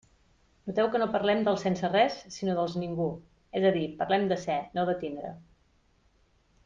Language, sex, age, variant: Catalan, female, 30-39, Nord-Occidental